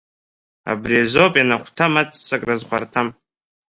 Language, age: Abkhazian, under 19